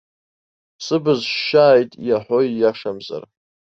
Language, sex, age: Abkhazian, male, 19-29